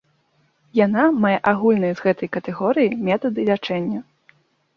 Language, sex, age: Belarusian, female, 19-29